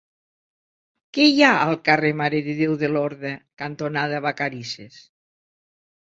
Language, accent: Catalan, Lleida